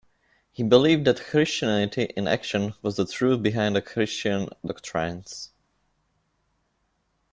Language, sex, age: English, male, 19-29